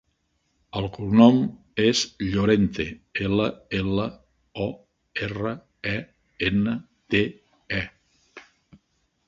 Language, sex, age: Catalan, male, 70-79